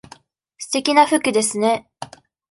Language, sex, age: Japanese, female, 19-29